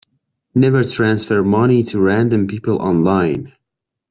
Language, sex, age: English, male, 30-39